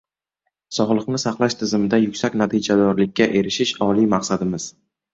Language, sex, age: Uzbek, male, under 19